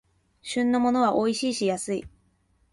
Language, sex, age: Japanese, female, 19-29